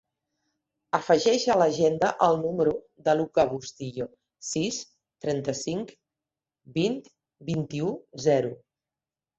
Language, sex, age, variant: Catalan, female, 50-59, Central